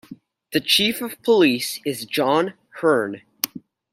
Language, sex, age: English, male, 19-29